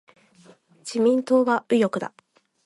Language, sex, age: Japanese, female, 19-29